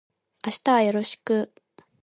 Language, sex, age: Japanese, female, 19-29